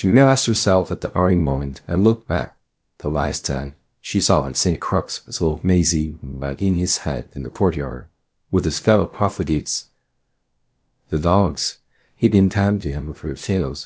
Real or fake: fake